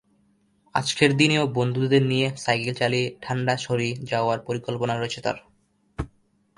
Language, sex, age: Bengali, male, under 19